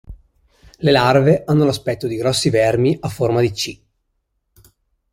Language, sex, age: Italian, male, 19-29